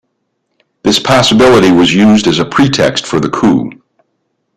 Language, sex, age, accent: English, male, 60-69, United States English